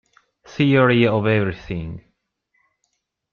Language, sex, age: Italian, male, 30-39